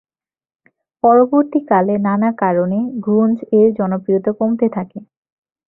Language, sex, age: Bengali, female, 19-29